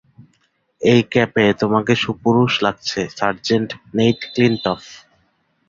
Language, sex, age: Bengali, male, 19-29